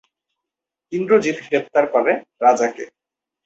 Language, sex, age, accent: Bengali, male, 19-29, Bangladeshi